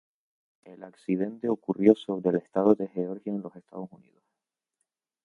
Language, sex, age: Spanish, male, 19-29